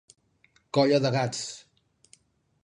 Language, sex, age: Catalan, male, 50-59